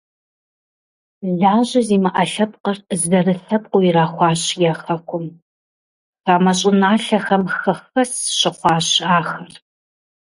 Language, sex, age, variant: Kabardian, female, 40-49, Адыгэбзэ (Къэбэрдей, Кирил, Урысей)